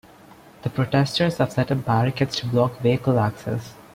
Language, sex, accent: English, male, India and South Asia (India, Pakistan, Sri Lanka)